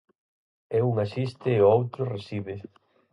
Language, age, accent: Galician, 19-29, Atlántico (seseo e gheada)